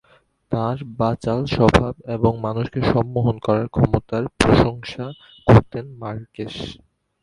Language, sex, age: Bengali, male, 19-29